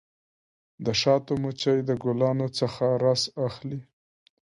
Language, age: Pashto, 19-29